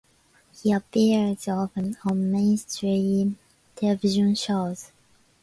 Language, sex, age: English, female, 19-29